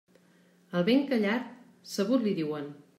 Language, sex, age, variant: Catalan, female, 40-49, Central